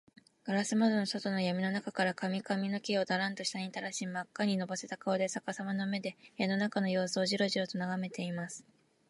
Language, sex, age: Japanese, female, 19-29